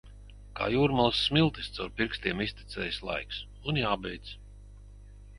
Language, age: Latvian, 60-69